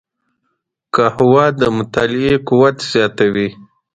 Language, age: Pashto, 30-39